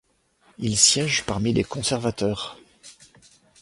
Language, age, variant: French, 60-69, Français de métropole